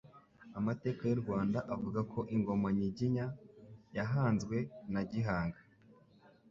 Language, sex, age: Kinyarwanda, male, 19-29